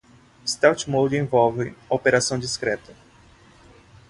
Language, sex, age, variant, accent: Portuguese, male, 19-29, Portuguese (Brasil), Nordestino